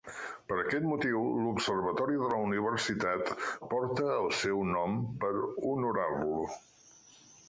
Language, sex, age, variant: Catalan, male, 60-69, Central